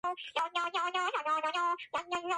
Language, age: Georgian, 90+